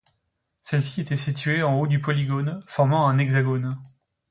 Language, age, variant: French, 19-29, Français de métropole